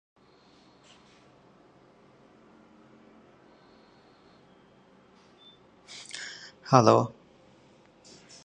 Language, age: Divehi, 40-49